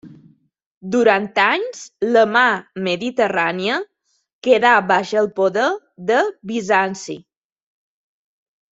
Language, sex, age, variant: Catalan, female, 30-39, Balear